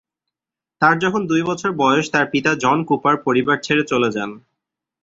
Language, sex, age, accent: Bengali, male, 19-29, Bangladeshi